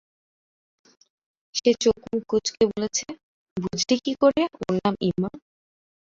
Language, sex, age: Bengali, female, 19-29